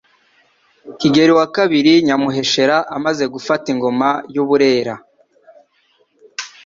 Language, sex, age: Kinyarwanda, male, 19-29